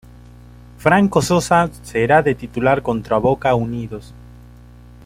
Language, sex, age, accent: Spanish, male, 19-29, Andino-Pacífico: Colombia, Perú, Ecuador, oeste de Bolivia y Venezuela andina